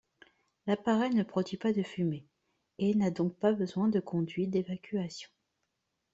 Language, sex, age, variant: French, female, 30-39, Français de métropole